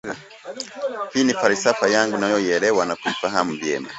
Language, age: Swahili, 30-39